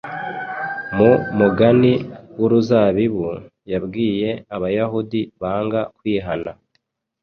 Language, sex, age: Kinyarwanda, male, 19-29